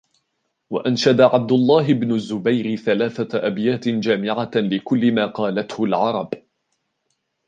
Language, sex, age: Arabic, male, 19-29